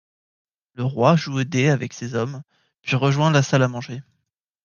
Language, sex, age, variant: French, male, 19-29, Français de métropole